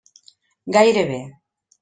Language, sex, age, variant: Catalan, female, 50-59, Central